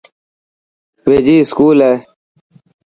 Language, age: Dhatki, 19-29